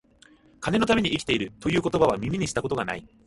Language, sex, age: Japanese, male, 19-29